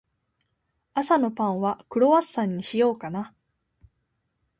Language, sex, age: Japanese, female, 19-29